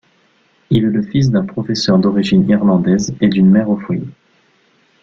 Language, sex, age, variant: French, male, 19-29, Français de métropole